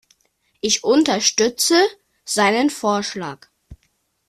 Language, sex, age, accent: German, male, under 19, Deutschland Deutsch